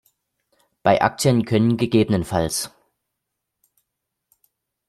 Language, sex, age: German, male, 30-39